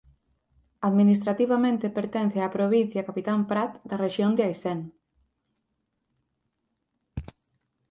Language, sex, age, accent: Galician, female, 30-39, Atlántico (seseo e gheada)